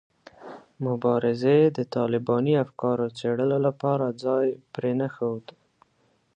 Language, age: Pashto, 19-29